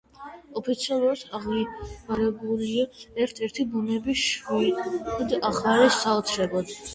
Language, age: Georgian, 19-29